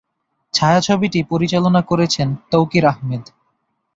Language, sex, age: Bengali, male, 19-29